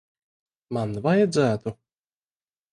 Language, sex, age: Latvian, male, 19-29